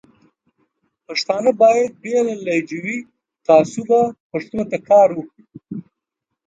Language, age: Pashto, 50-59